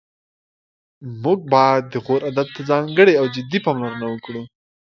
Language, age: Pashto, 19-29